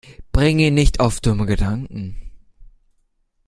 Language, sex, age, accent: German, male, under 19, Deutschland Deutsch